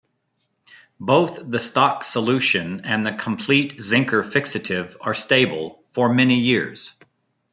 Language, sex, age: English, male, 50-59